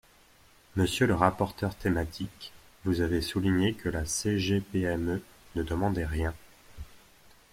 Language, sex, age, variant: French, male, 19-29, Français de métropole